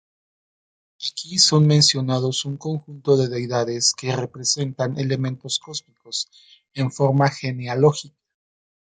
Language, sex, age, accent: Spanish, male, 40-49, México